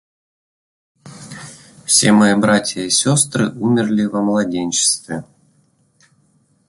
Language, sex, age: Russian, male, 40-49